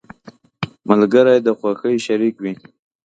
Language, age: Pashto, 19-29